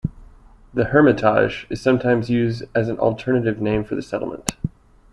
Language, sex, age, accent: English, male, 19-29, United States English